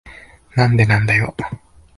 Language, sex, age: Japanese, male, under 19